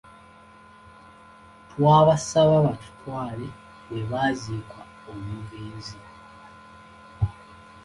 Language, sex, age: Ganda, male, 19-29